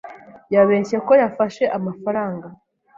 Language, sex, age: Kinyarwanda, female, 19-29